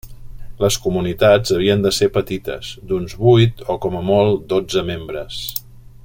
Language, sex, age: Catalan, male, 50-59